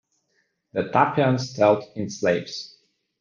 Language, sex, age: English, male, 19-29